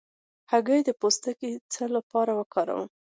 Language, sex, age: Pashto, female, 19-29